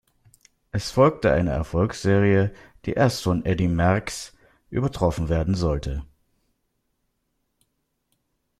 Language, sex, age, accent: German, male, 30-39, Deutschland Deutsch